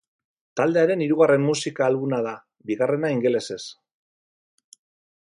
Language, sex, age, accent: Basque, male, 40-49, Mendebalekoa (Araba, Bizkaia, Gipuzkoako mendebaleko herri batzuk)